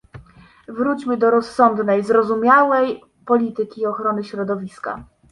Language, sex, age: Polish, female, 19-29